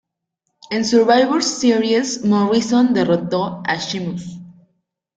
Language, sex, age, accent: Spanish, female, 19-29, México